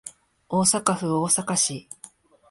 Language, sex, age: Japanese, female, 40-49